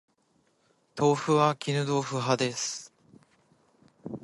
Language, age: Japanese, 19-29